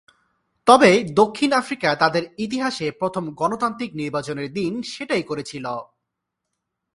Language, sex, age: Bengali, male, 19-29